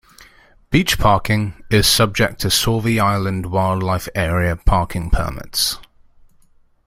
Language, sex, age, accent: English, male, 19-29, England English